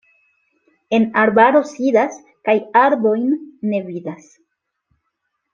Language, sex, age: Esperanto, female, 40-49